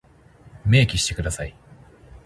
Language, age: Japanese, 30-39